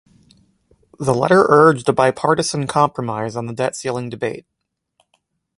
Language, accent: English, United States English